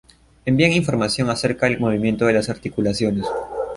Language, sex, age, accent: Spanish, male, under 19, Andino-Pacífico: Colombia, Perú, Ecuador, oeste de Bolivia y Venezuela andina